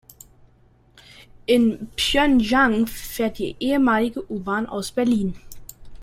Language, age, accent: German, under 19, Deutschland Deutsch